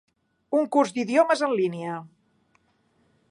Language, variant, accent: Catalan, Central, Barceloní